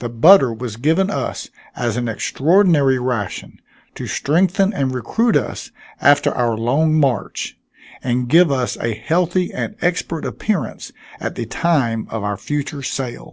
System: none